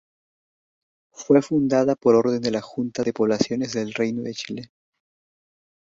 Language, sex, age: Spanish, male, under 19